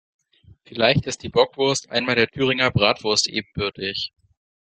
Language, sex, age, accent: German, male, 19-29, Deutschland Deutsch